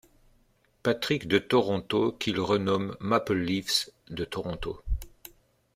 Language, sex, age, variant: French, male, 50-59, Français de métropole